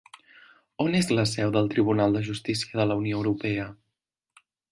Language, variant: Catalan, Central